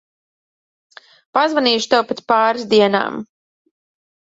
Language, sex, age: Latvian, female, 30-39